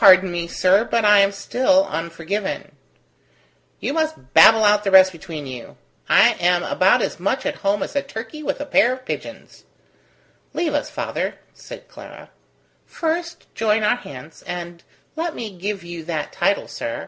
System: none